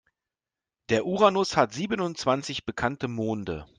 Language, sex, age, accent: German, male, 40-49, Deutschland Deutsch